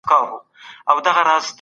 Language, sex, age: Pashto, female, 19-29